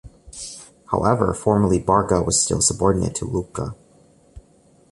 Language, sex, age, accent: English, male, 19-29, United States English